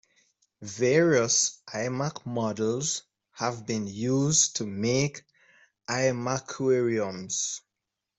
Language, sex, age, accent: English, male, 30-39, West Indies and Bermuda (Bahamas, Bermuda, Jamaica, Trinidad)